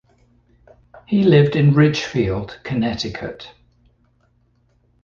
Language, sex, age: English, male, 60-69